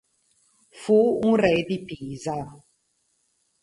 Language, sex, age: Italian, female, 40-49